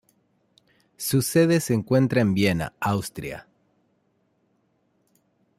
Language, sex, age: Spanish, male, 30-39